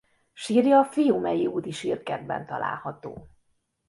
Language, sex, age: Hungarian, female, 50-59